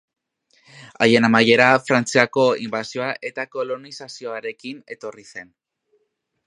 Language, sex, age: Basque, male, under 19